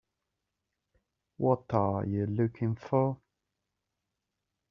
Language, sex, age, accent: English, male, 30-39, England English